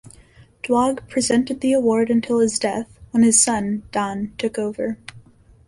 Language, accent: English, United States English